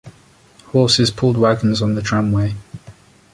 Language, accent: English, England English